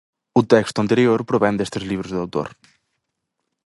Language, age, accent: Galician, under 19, Central (gheada); Oriental (común en zona oriental)